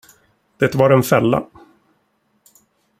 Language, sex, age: Swedish, male, 40-49